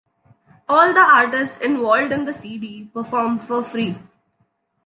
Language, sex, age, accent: English, female, 19-29, India and South Asia (India, Pakistan, Sri Lanka)